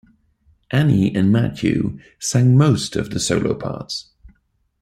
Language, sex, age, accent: English, male, 40-49, England English